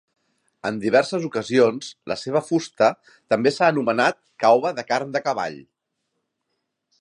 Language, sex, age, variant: Catalan, male, 40-49, Central